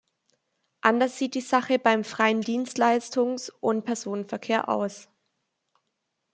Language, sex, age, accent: German, female, 19-29, Deutschland Deutsch